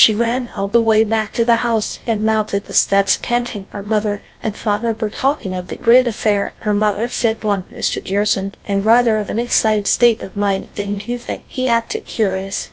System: TTS, GlowTTS